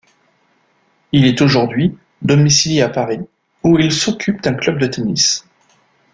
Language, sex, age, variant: French, male, 40-49, Français de métropole